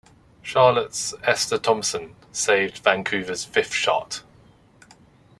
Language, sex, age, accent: English, male, 30-39, England English